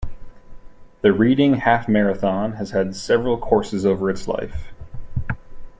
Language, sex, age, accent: English, male, 30-39, United States English